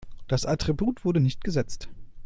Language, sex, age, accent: German, male, 30-39, Deutschland Deutsch